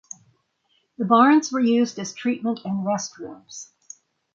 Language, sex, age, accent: English, female, 80-89, United States English